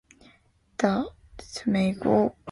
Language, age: Chinese, 19-29